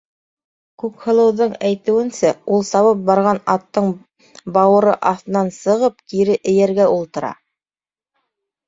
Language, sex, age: Bashkir, female, 30-39